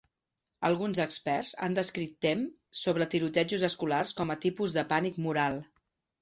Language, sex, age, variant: Catalan, female, 50-59, Central